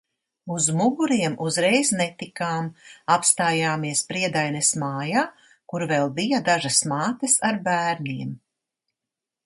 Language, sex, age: Latvian, female, 60-69